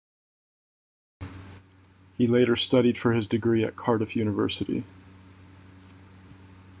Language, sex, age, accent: English, male, 30-39, United States English